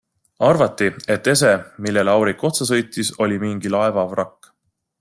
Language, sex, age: Estonian, male, 30-39